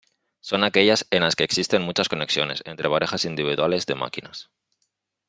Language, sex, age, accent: Spanish, male, 30-39, España: Norte peninsular (Asturias, Castilla y León, Cantabria, País Vasco, Navarra, Aragón, La Rioja, Guadalajara, Cuenca)